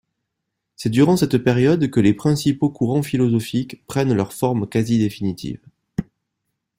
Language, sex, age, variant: French, male, 30-39, Français de métropole